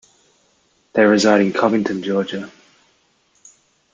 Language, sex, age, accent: English, male, 30-39, Australian English